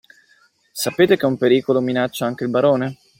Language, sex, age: Italian, male, 30-39